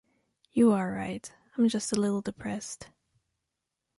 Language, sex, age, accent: English, female, 19-29, United States English